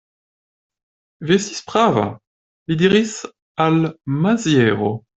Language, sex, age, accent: Esperanto, male, 19-29, Internacia